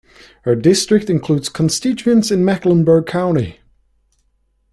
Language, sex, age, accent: English, male, 19-29, United States English